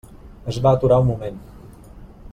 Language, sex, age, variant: Catalan, male, 30-39, Balear